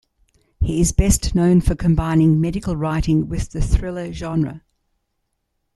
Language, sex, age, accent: English, female, 60-69, Australian English